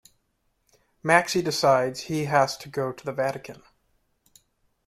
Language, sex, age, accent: English, male, 30-39, United States English